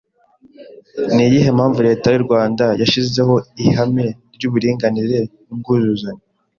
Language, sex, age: Kinyarwanda, male, 19-29